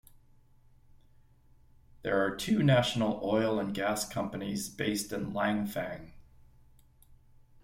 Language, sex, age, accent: English, male, 50-59, United States English